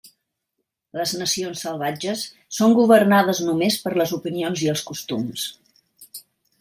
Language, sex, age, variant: Catalan, female, 60-69, Central